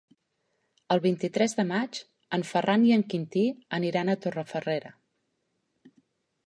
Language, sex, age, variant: Catalan, female, 40-49, Central